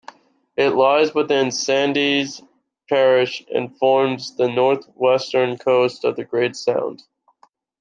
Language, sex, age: English, male, 19-29